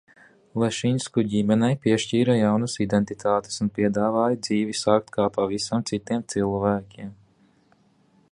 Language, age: Latvian, 19-29